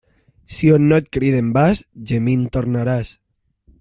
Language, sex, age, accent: Catalan, male, under 19, valencià